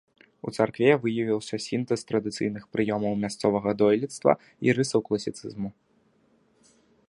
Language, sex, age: Belarusian, male, 19-29